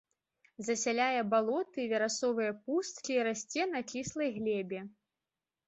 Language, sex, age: Belarusian, female, 19-29